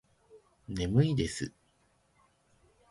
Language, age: Japanese, 30-39